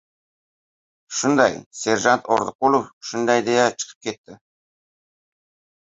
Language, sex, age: Uzbek, female, 30-39